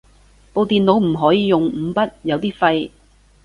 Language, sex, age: Cantonese, female, 40-49